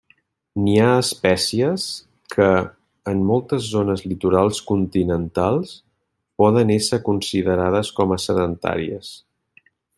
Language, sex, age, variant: Catalan, male, 40-49, Central